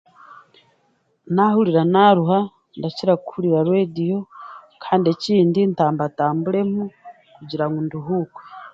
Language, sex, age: Chiga, female, 40-49